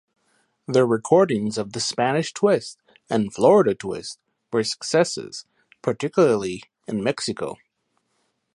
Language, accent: English, United States English